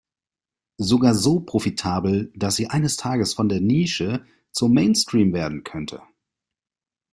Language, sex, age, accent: German, male, 30-39, Deutschland Deutsch